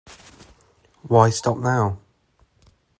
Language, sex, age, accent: English, male, 19-29, England English